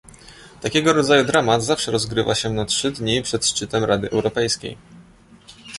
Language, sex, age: Polish, male, 19-29